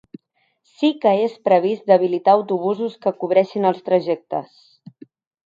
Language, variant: Catalan, Central